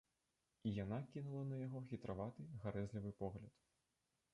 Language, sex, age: Belarusian, male, 19-29